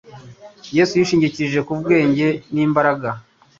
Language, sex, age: Kinyarwanda, male, 30-39